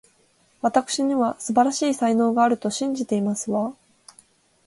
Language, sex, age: Japanese, female, 19-29